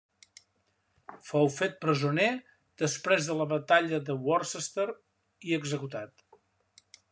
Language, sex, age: Catalan, male, 70-79